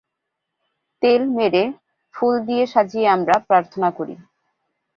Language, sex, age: Bengali, female, 19-29